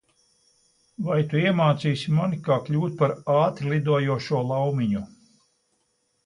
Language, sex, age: Latvian, male, 70-79